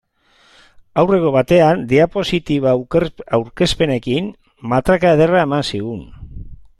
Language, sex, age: Basque, male, 60-69